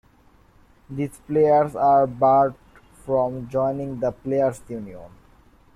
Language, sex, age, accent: English, male, 19-29, India and South Asia (India, Pakistan, Sri Lanka)